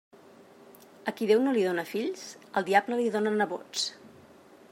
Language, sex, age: Catalan, female, 40-49